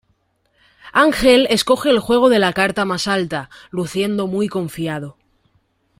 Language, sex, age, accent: Spanish, female, 19-29, España: Centro-Sur peninsular (Madrid, Toledo, Castilla-La Mancha)